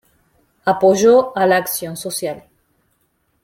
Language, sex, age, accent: Spanish, female, 19-29, Rioplatense: Argentina, Uruguay, este de Bolivia, Paraguay